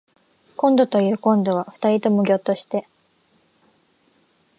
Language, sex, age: Japanese, female, 19-29